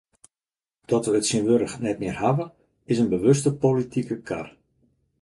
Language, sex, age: Western Frisian, male, 50-59